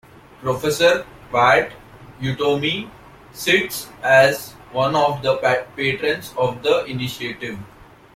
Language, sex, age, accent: English, male, 19-29, India and South Asia (India, Pakistan, Sri Lanka)